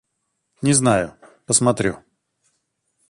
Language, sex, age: Russian, male, 40-49